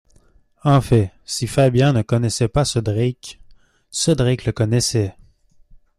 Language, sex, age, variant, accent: French, male, 19-29, Français d'Amérique du Nord, Français du Canada